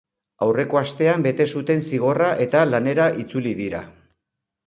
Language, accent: Basque, Mendebalekoa (Araba, Bizkaia, Gipuzkoako mendebaleko herri batzuk)